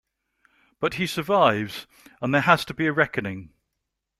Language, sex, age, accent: English, male, 50-59, England English